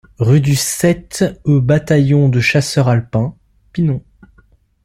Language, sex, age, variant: French, male, 19-29, Français de métropole